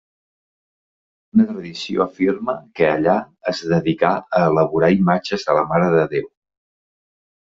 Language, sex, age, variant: Catalan, male, 40-49, Central